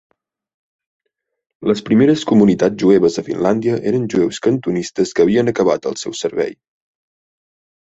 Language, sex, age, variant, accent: Catalan, male, 19-29, Central, gironí; Garrotxi